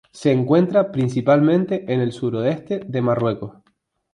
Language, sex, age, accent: Spanish, male, 19-29, España: Sur peninsular (Andalucia, Extremadura, Murcia)